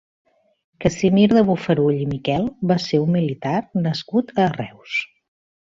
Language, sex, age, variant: Catalan, female, 40-49, Central